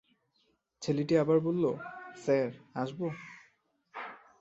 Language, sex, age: Bengali, male, 19-29